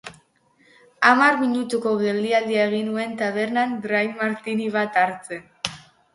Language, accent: Basque, Mendebalekoa (Araba, Bizkaia, Gipuzkoako mendebaleko herri batzuk)